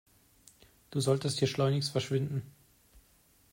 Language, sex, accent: German, male, Deutschland Deutsch